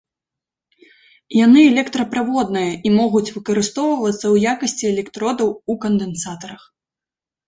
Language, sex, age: Belarusian, female, 19-29